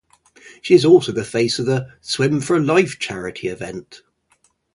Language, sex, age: English, male, 50-59